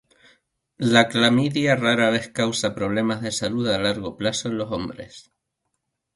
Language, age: Spanish, 19-29